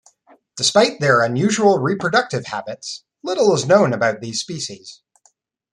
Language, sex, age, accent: English, male, 40-49, Canadian English